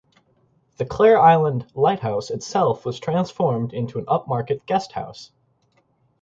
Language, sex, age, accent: English, male, 19-29, United States English